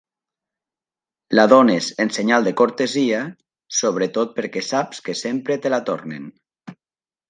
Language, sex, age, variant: Catalan, male, 40-49, Nord-Occidental